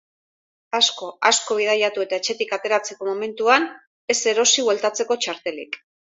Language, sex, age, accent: Basque, female, 50-59, Erdialdekoa edo Nafarra (Gipuzkoa, Nafarroa)